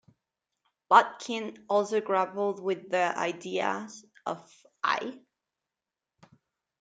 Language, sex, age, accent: English, female, 19-29, United States English